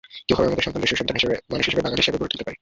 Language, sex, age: Bengali, male, 19-29